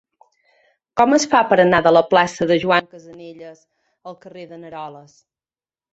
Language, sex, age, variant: Catalan, female, 30-39, Central